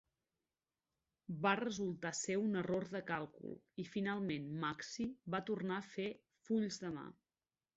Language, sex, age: Catalan, female, 40-49